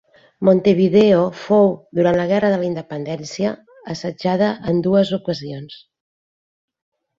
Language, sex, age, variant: Catalan, female, 50-59, Nord-Occidental